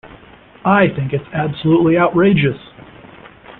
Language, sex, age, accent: English, male, 50-59, United States English